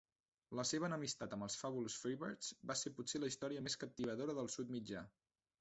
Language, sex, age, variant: Catalan, male, 19-29, Central